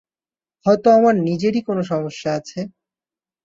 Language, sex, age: Bengali, male, 19-29